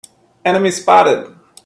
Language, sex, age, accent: English, male, 30-39, United States English